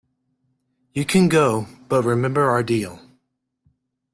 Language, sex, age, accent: English, male, 19-29, United States English